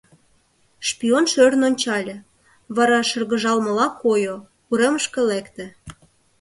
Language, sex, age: Mari, female, 19-29